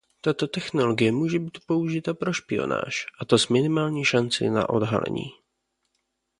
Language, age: Czech, 19-29